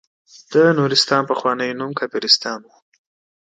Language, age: Pashto, 19-29